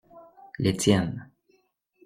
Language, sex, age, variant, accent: French, male, 30-39, Français d'Amérique du Nord, Français du Canada